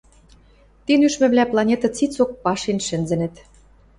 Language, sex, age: Western Mari, female, 40-49